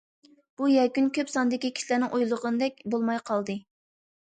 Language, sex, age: Uyghur, female, under 19